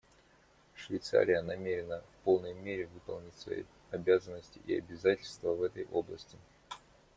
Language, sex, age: Russian, male, 30-39